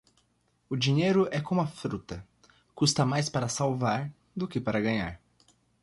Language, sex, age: Portuguese, male, 19-29